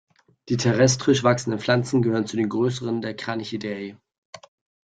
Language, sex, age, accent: German, male, 19-29, Deutschland Deutsch